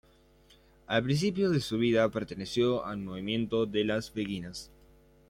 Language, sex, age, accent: Spanish, male, under 19, Rioplatense: Argentina, Uruguay, este de Bolivia, Paraguay